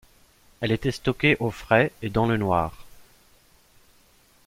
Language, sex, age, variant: French, male, 19-29, Français de métropole